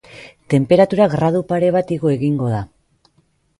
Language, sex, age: Basque, female, 40-49